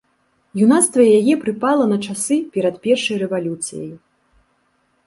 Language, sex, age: Belarusian, female, 30-39